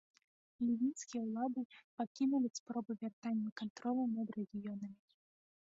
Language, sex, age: Belarusian, female, under 19